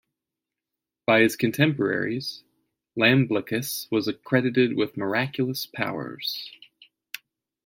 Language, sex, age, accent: English, male, 40-49, United States English